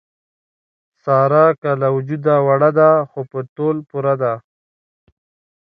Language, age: Pashto, 19-29